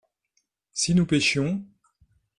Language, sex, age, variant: French, male, 50-59, Français de métropole